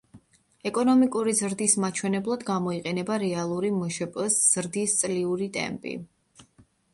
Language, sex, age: Georgian, female, 19-29